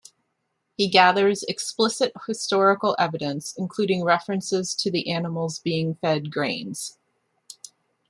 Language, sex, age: English, female, 40-49